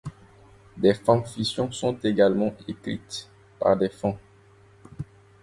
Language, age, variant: French, 19-29, Français d'Afrique subsaharienne et des îles africaines